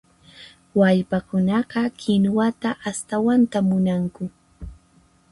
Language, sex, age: Puno Quechua, female, 19-29